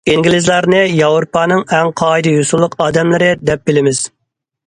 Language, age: Uyghur, 30-39